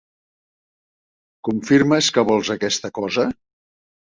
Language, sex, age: Catalan, male, 70-79